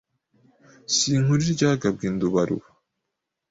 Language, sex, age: Kinyarwanda, male, 30-39